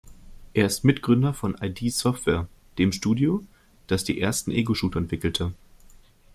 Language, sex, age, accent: German, male, 19-29, Deutschland Deutsch